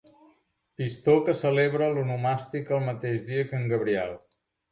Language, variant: Catalan, Central